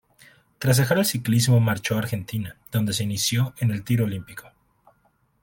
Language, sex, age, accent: Spanish, male, 30-39, México